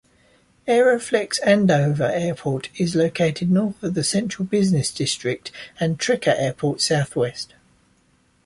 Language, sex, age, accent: English, male, 30-39, England English